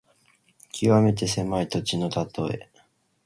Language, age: Japanese, 19-29